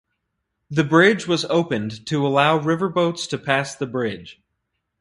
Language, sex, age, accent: English, male, 19-29, United States English